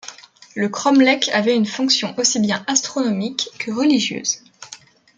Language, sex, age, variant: French, female, 19-29, Français de métropole